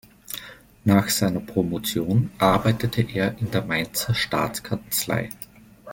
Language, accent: German, Österreichisches Deutsch